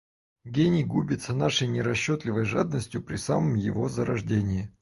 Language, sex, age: Russian, male, 30-39